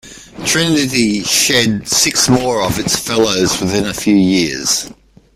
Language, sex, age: English, male, 60-69